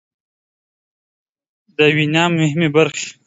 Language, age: Pashto, 19-29